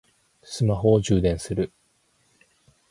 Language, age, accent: Japanese, 30-39, 標準語